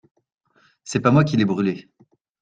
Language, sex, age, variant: French, male, 30-39, Français de métropole